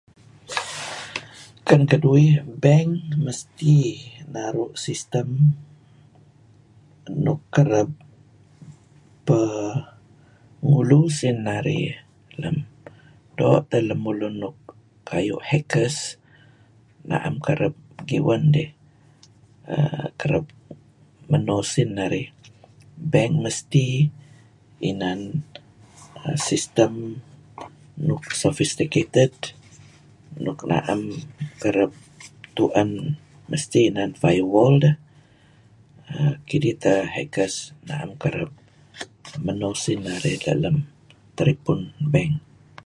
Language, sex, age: Kelabit, female, 60-69